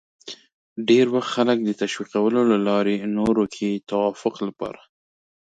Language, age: Pashto, 30-39